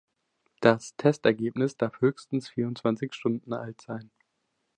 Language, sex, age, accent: German, male, 19-29, Deutschland Deutsch